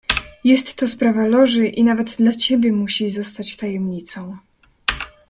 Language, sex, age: Polish, female, 19-29